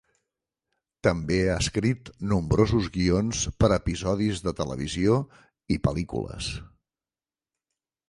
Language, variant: Catalan, Nord-Occidental